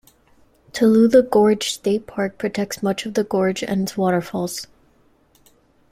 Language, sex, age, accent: English, female, 19-29, United States English